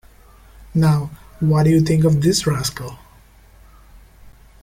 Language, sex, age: English, male, 19-29